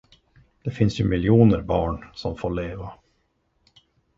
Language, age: Swedish, 30-39